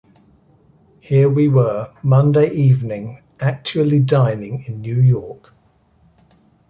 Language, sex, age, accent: English, male, 70-79, England English